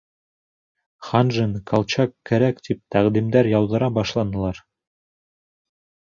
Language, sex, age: Bashkir, male, 19-29